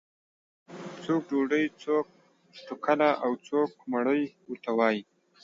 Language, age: Pashto, 19-29